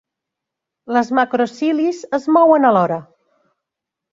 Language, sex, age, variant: Catalan, female, 40-49, Central